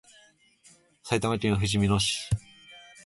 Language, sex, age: Japanese, male, 19-29